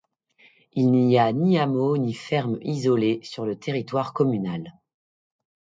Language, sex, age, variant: French, female, 40-49, Français de métropole